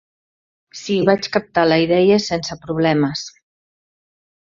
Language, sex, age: Catalan, female, 60-69